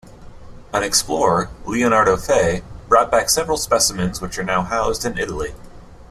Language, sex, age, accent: English, male, 30-39, United States English